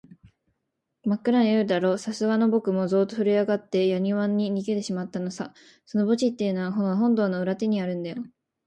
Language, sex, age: Japanese, female, under 19